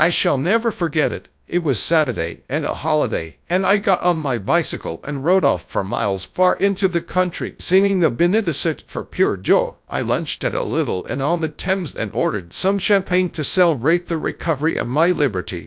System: TTS, GradTTS